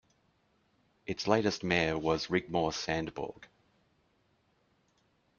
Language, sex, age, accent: English, male, 40-49, Australian English